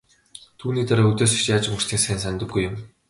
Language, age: Mongolian, 19-29